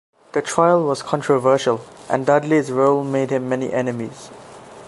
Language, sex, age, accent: English, male, under 19, Southern African (South Africa, Zimbabwe, Namibia)